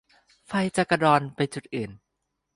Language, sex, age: Thai, male, 19-29